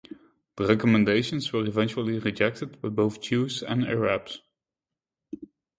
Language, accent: English, Dutch